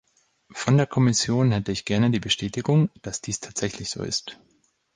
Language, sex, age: German, male, 30-39